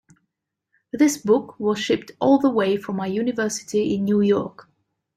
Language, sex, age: English, female, 19-29